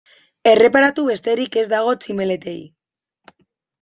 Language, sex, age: Basque, female, 19-29